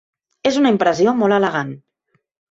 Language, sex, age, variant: Catalan, female, 19-29, Central